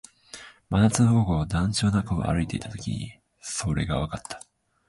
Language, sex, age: Japanese, male, 19-29